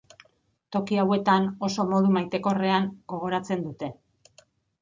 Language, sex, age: Basque, female, 50-59